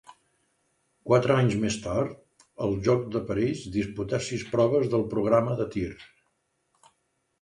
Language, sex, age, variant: Catalan, male, 70-79, Central